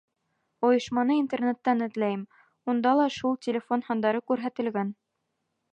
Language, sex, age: Bashkir, female, 19-29